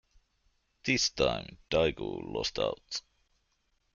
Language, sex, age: English, male, 40-49